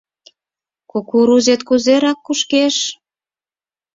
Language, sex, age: Mari, female, 40-49